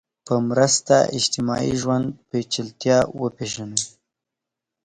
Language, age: Pashto, 19-29